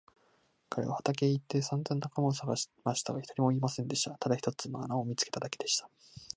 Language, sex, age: Japanese, male, 19-29